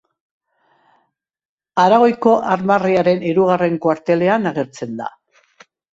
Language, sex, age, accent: Basque, female, 70-79, Mendebalekoa (Araba, Bizkaia, Gipuzkoako mendebaleko herri batzuk)